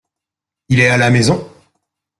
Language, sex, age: French, male, 30-39